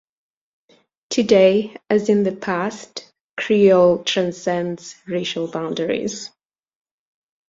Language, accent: English, England English